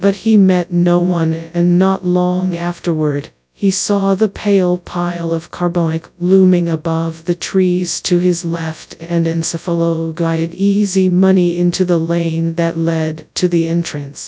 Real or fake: fake